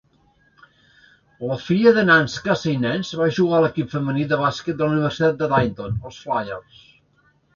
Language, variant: Catalan, Central